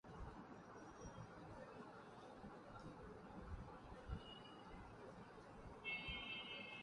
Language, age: English, 40-49